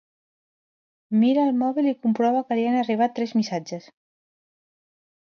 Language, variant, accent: Catalan, Central, central